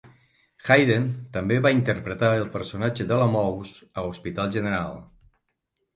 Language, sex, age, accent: Catalan, male, 50-59, occidental